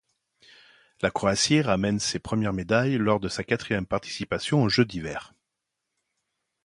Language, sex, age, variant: French, male, 40-49, Français de métropole